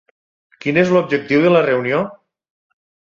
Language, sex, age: Catalan, male, 50-59